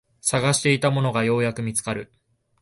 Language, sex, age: Japanese, male, 19-29